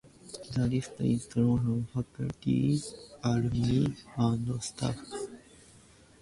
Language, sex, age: English, male, under 19